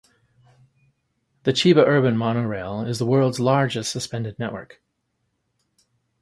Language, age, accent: English, 40-49, United States English